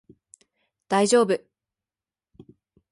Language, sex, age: Japanese, female, under 19